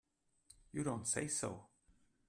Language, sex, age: English, male, 50-59